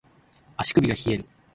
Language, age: Japanese, 19-29